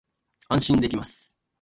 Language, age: Japanese, 19-29